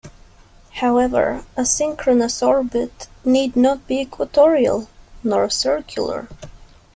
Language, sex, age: English, female, 19-29